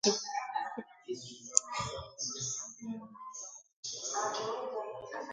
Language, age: English, 19-29